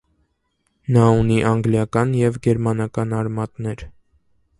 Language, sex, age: Armenian, male, 19-29